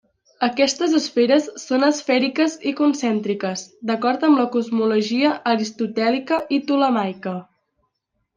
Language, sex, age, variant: Catalan, female, under 19, Central